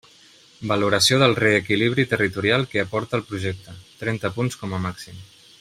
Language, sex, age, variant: Catalan, male, 30-39, Central